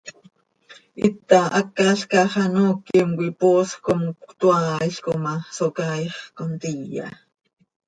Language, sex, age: Seri, female, 40-49